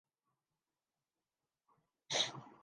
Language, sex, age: Urdu, male, 19-29